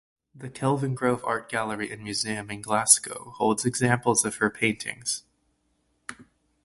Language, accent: English, United States English